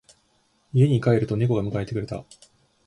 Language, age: Japanese, 19-29